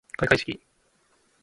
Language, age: Japanese, 19-29